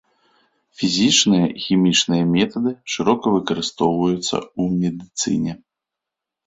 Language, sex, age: Belarusian, male, 30-39